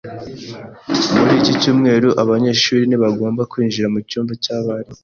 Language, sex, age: Kinyarwanda, male, 19-29